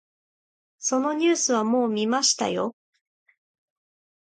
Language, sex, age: Japanese, female, 40-49